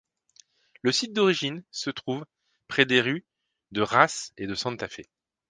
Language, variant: French, Français de métropole